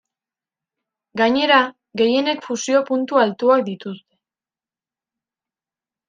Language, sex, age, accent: Basque, female, under 19, Erdialdekoa edo Nafarra (Gipuzkoa, Nafarroa)